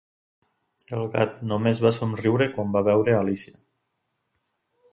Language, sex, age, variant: Catalan, male, 40-49, Nord-Occidental